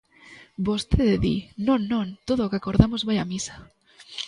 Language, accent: Galician, Normativo (estándar)